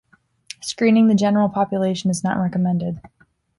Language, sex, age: English, female, 19-29